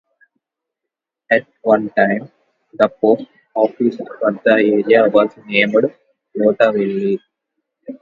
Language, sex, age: English, male, under 19